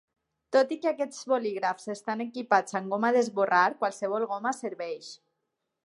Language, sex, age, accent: Catalan, female, 40-49, valencià